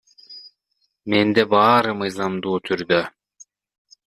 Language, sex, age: Kyrgyz, male, 30-39